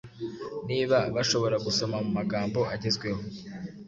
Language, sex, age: Kinyarwanda, male, 19-29